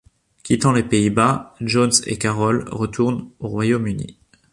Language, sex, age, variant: French, male, 30-39, Français de métropole